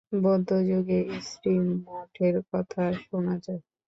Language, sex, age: Bengali, female, 19-29